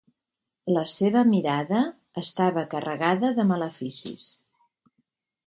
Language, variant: Catalan, Central